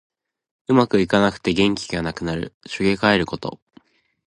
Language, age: Japanese, 19-29